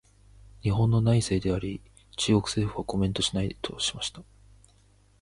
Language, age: Japanese, 19-29